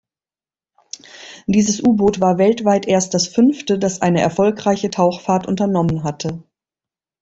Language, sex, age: German, female, 50-59